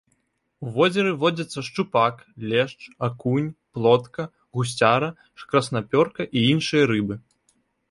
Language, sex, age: Belarusian, male, 19-29